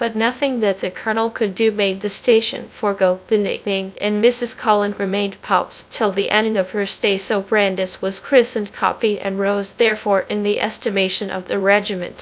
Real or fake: fake